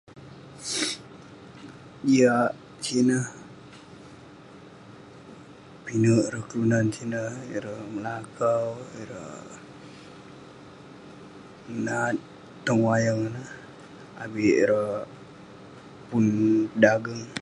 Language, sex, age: Western Penan, male, under 19